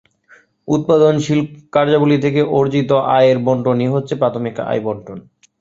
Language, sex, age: Bengali, male, 19-29